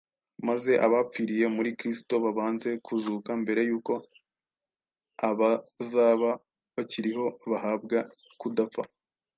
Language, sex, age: Kinyarwanda, male, 19-29